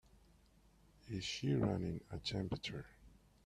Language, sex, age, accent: English, male, 30-39, United States English